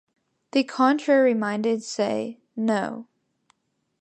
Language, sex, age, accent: English, female, under 19, United States English